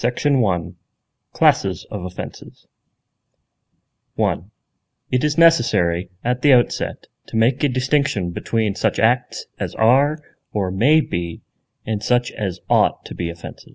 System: none